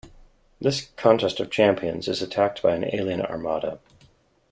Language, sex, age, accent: English, male, 50-59, United States English